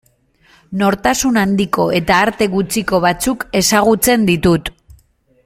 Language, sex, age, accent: Basque, female, 19-29, Mendebalekoa (Araba, Bizkaia, Gipuzkoako mendebaleko herri batzuk)